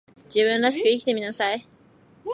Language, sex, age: Japanese, female, under 19